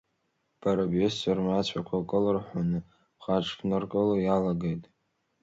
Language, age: Abkhazian, under 19